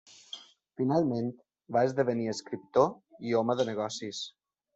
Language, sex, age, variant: Catalan, male, 40-49, Balear